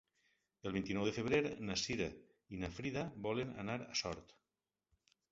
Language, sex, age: Catalan, male, 60-69